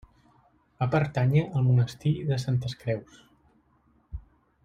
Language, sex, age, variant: Catalan, male, 19-29, Central